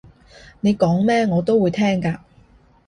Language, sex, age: Cantonese, female, 30-39